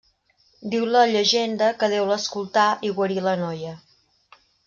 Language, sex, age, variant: Catalan, female, 50-59, Central